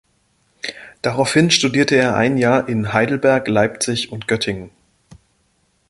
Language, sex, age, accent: German, male, 30-39, Deutschland Deutsch